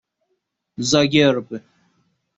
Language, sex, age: Persian, male, 19-29